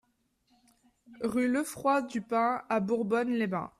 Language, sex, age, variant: French, female, 19-29, Français de métropole